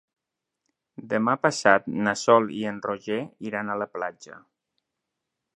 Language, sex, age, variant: Catalan, male, 50-59, Balear